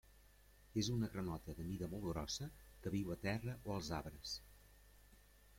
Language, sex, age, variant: Catalan, male, 50-59, Central